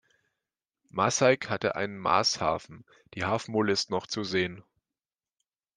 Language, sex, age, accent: German, male, 30-39, Deutschland Deutsch